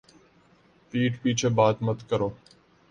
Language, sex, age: Urdu, male, 19-29